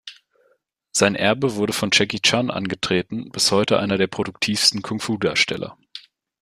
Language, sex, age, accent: German, male, 19-29, Deutschland Deutsch